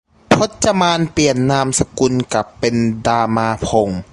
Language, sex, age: Thai, male, 19-29